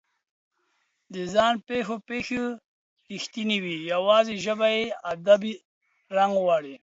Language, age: Pashto, 50-59